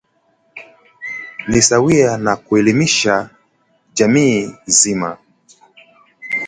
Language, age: Swahili, 19-29